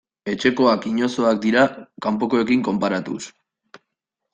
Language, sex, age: Basque, male, 19-29